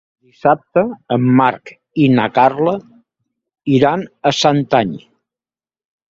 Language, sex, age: Catalan, male, 60-69